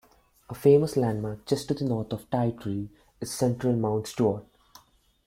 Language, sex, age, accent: English, male, 19-29, India and South Asia (India, Pakistan, Sri Lanka)